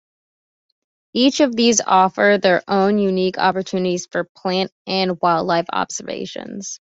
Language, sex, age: English, female, 19-29